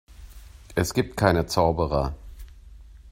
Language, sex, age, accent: German, male, 50-59, Deutschland Deutsch